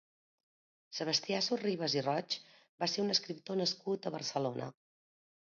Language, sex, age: Catalan, female, 40-49